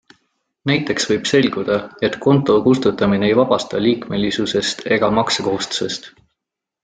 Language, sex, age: Estonian, male, 19-29